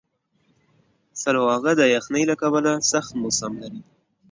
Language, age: Pashto, 19-29